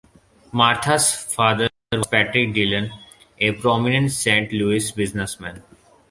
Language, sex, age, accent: English, male, 19-29, India and South Asia (India, Pakistan, Sri Lanka)